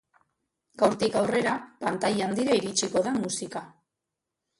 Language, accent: Basque, Mendebalekoa (Araba, Bizkaia, Gipuzkoako mendebaleko herri batzuk)